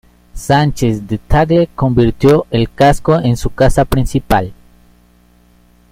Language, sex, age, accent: Spanish, male, 30-39, México